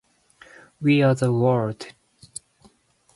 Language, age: Japanese, 19-29